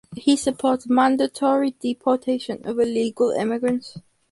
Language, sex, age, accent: English, female, under 19, England English